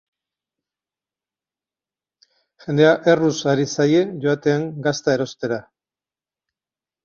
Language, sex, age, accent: Basque, male, 50-59, Mendebalekoa (Araba, Bizkaia, Gipuzkoako mendebaleko herri batzuk)